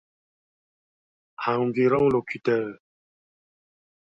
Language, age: French, 30-39